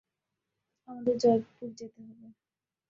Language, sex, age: Bengali, female, 19-29